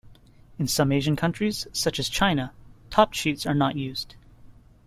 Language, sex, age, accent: English, male, 19-29, Canadian English